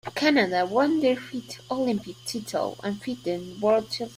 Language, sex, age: English, male, under 19